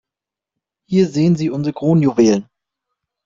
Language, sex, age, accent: German, male, 30-39, Deutschland Deutsch